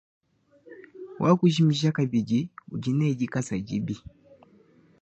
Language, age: Luba-Lulua, 19-29